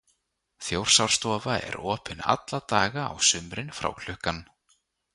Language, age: Icelandic, 30-39